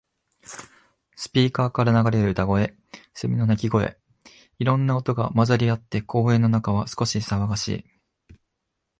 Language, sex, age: Japanese, male, 19-29